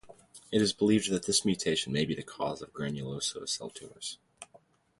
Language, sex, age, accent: English, male, 19-29, United States English